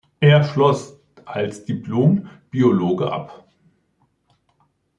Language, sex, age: German, male, 50-59